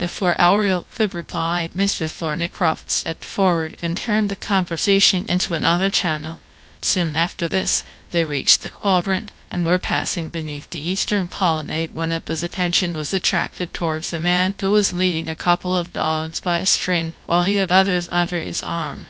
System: TTS, GlowTTS